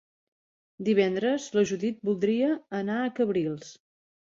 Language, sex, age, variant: Catalan, female, 40-49, Central